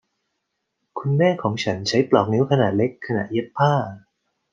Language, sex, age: Thai, male, 40-49